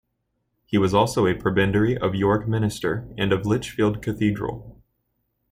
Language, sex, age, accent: English, male, 19-29, United States English